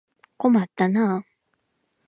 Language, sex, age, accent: Japanese, female, 19-29, 関西